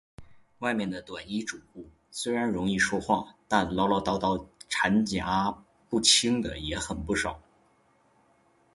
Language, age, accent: Chinese, 19-29, 出生地：吉林省